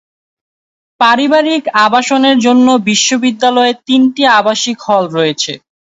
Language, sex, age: Bengali, male, 19-29